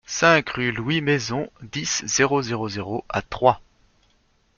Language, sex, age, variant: French, male, 40-49, Français de métropole